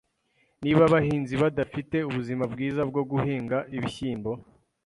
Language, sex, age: Kinyarwanda, male, 19-29